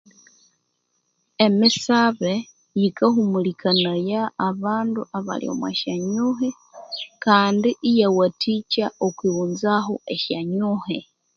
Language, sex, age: Konzo, female, 30-39